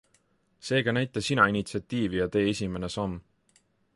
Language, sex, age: Estonian, male, 19-29